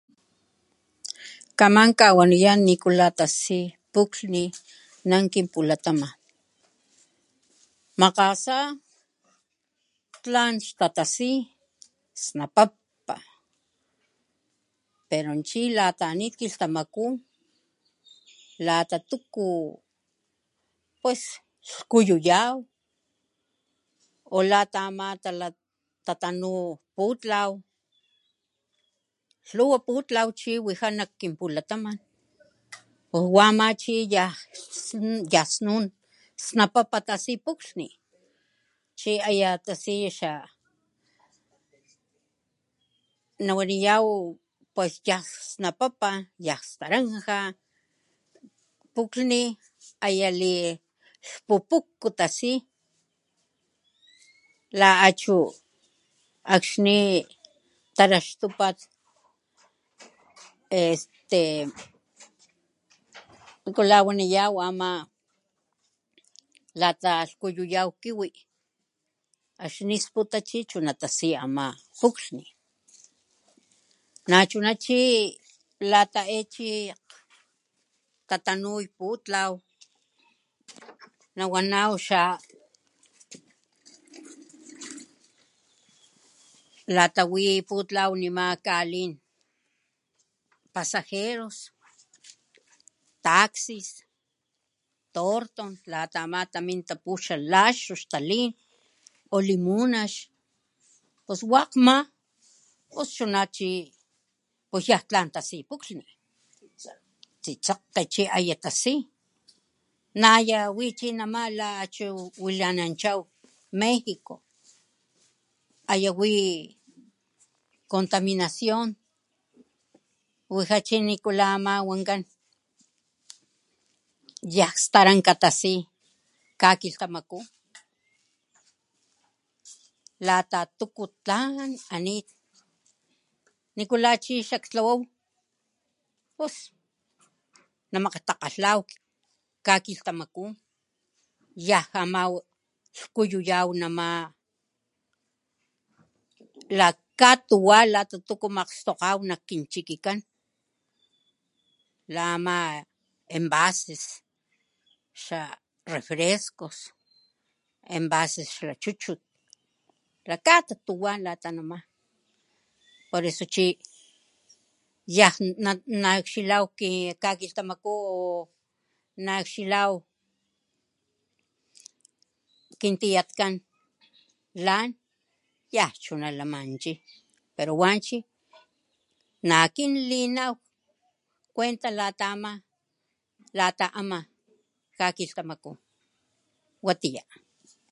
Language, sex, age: Papantla Totonac, male, 60-69